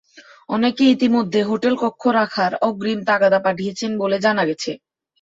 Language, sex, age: Bengali, male, 19-29